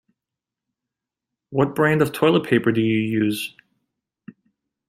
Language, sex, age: English, male, 30-39